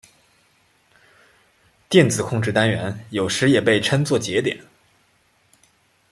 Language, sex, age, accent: Chinese, male, 19-29, 出生地：湖北省